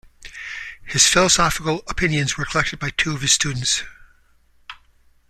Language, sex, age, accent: English, male, 50-59, United States English